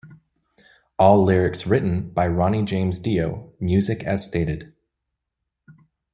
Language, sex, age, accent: English, male, 19-29, United States English